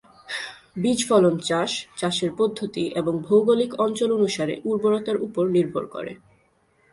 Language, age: Bengali, 19-29